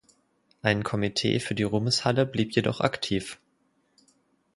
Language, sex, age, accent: German, male, 19-29, Deutschland Deutsch